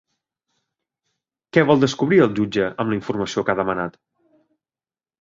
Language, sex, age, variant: Catalan, male, 40-49, Central